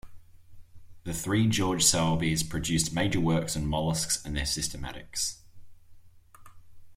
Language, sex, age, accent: English, male, 19-29, Australian English